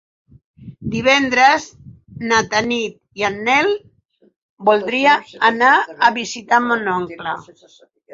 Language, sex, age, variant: Catalan, female, 70-79, Central